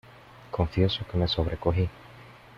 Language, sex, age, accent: Spanish, male, 30-39, Caribe: Cuba, Venezuela, Puerto Rico, República Dominicana, Panamá, Colombia caribeña, México caribeño, Costa del golfo de México